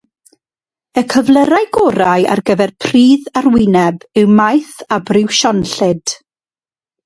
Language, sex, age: Welsh, female, 40-49